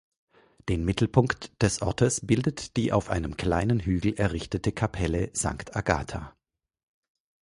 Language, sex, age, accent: German, male, 40-49, Deutschland Deutsch